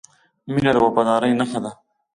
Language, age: Pashto, 19-29